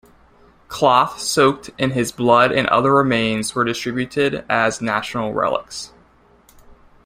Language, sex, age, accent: English, male, 19-29, United States English